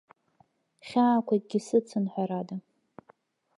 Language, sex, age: Abkhazian, female, under 19